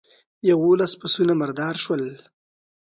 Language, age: Pashto, 19-29